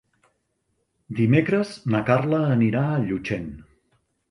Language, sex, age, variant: Catalan, male, 50-59, Central